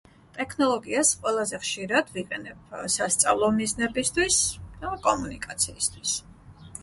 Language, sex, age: Georgian, female, 40-49